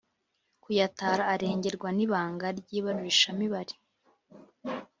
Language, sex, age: Kinyarwanda, female, 19-29